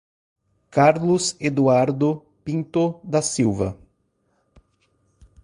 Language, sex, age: Portuguese, male, 40-49